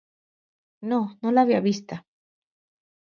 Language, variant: Catalan, Central